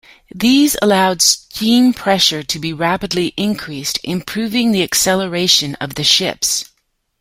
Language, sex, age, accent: English, female, 50-59, Canadian English